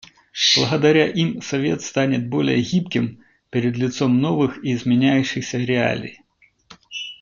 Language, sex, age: Russian, male, 40-49